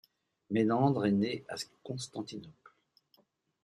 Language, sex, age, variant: French, male, 70-79, Français de métropole